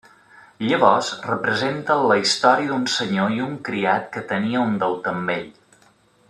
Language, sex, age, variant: Catalan, male, 30-39, Balear